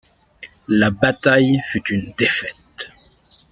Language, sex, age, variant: French, male, 40-49, Français de métropole